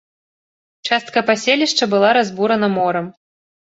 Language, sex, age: Belarusian, female, 19-29